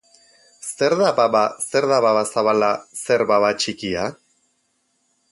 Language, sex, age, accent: Basque, male, 30-39, Erdialdekoa edo Nafarra (Gipuzkoa, Nafarroa)